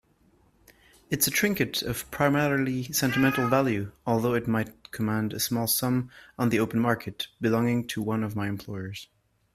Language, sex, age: English, male, 19-29